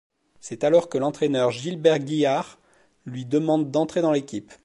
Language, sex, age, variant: French, male, 30-39, Français de métropole